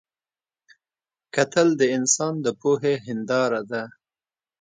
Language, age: Pashto, 30-39